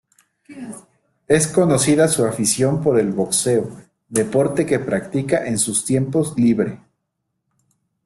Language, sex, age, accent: Spanish, male, 30-39, México